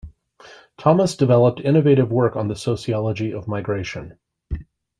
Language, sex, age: English, male, 40-49